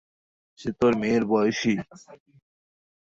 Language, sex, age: Bengali, male, 19-29